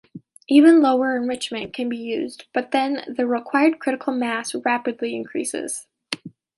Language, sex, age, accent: English, female, 19-29, United States English